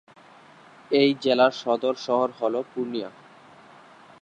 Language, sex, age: Bengali, male, 19-29